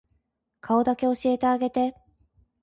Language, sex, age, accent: Japanese, female, 30-39, 標準語